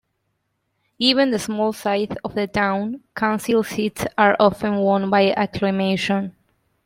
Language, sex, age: English, female, 19-29